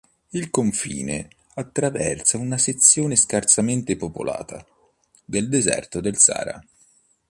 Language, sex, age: Italian, male, 30-39